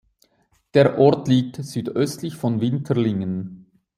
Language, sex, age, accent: German, male, 40-49, Schweizerdeutsch